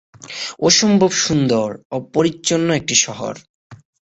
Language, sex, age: Bengali, male, 19-29